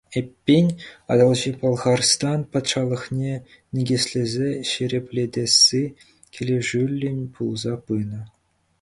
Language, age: Chuvash, 19-29